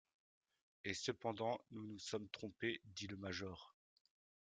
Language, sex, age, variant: French, male, 30-39, Français de métropole